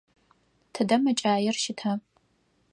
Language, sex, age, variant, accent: Adyghe, female, 19-29, Адыгабзэ (Кирил, пстэумэ зэдыряе), Бжъэдыгъу (Bjeduğ)